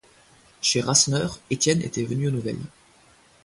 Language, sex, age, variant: French, male, 19-29, Français de métropole